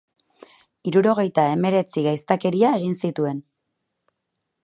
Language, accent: Basque, Erdialdekoa edo Nafarra (Gipuzkoa, Nafarroa)